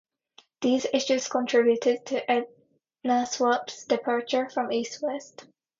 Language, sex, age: English, female, 19-29